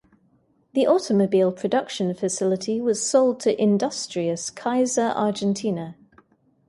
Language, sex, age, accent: English, female, 30-39, England English